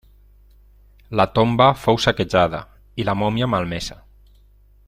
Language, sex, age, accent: Catalan, male, 40-49, valencià